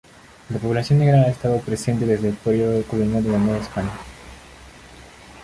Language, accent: Spanish, Andino-Pacífico: Colombia, Perú, Ecuador, oeste de Bolivia y Venezuela andina